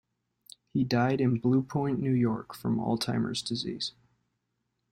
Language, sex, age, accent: English, male, 19-29, United States English